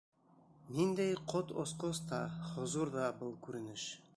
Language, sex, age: Bashkir, male, 40-49